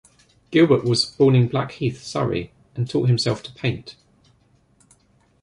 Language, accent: English, England English